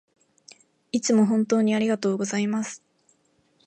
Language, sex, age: Japanese, female, 19-29